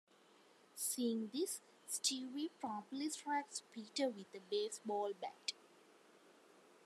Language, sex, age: English, female, 19-29